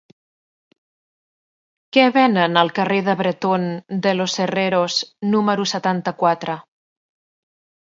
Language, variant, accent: Catalan, Central, central